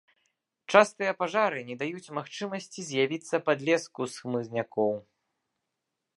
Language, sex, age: Belarusian, male, 19-29